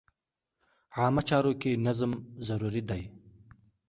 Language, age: Pashto, under 19